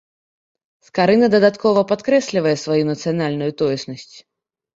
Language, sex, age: Belarusian, female, 30-39